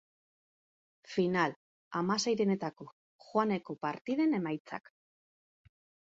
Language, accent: Basque, Mendebalekoa (Araba, Bizkaia, Gipuzkoako mendebaleko herri batzuk)